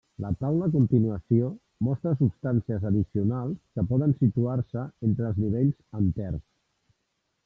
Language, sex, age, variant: Catalan, male, 50-59, Central